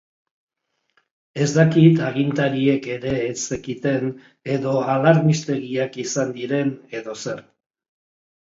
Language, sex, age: Basque, male, 60-69